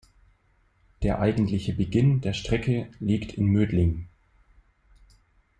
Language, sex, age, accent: German, male, 30-39, Deutschland Deutsch